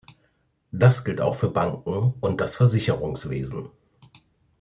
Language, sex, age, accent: German, male, 40-49, Deutschland Deutsch